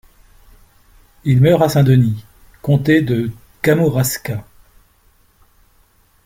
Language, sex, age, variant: French, male, 60-69, Français de métropole